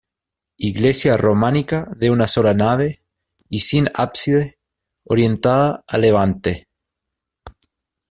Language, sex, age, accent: Spanish, male, 30-39, Chileno: Chile, Cuyo